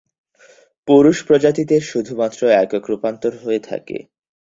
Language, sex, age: Bengali, male, 19-29